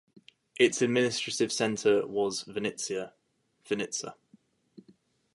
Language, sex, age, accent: English, male, 19-29, England English